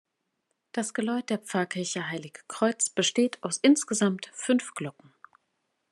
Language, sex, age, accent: German, female, 30-39, Deutschland Deutsch